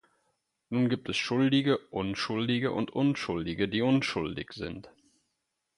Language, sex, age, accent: German, male, 30-39, Deutschland Deutsch